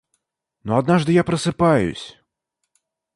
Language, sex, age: Russian, male, 30-39